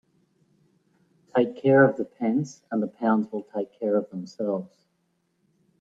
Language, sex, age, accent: English, male, 50-59, Australian English